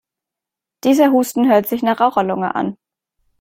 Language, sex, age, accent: German, female, 19-29, Deutschland Deutsch